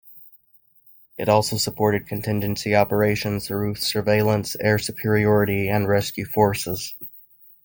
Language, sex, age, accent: English, male, 30-39, United States English